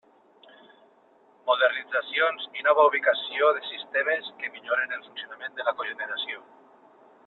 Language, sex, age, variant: Catalan, male, 40-49, Nord-Occidental